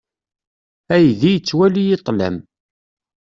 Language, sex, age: Kabyle, male, 30-39